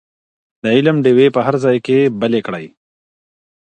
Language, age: Pashto, 30-39